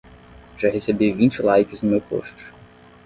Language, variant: Portuguese, Portuguese (Brasil)